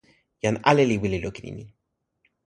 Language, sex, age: Toki Pona, male, 19-29